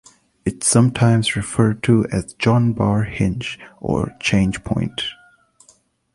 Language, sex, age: English, male, 19-29